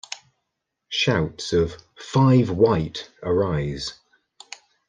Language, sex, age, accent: English, male, 30-39, England English